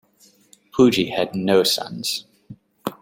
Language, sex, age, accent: English, male, 30-39, United States English